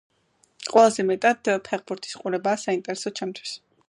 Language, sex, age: Georgian, female, 19-29